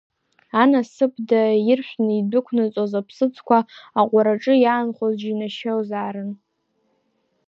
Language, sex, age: Abkhazian, female, under 19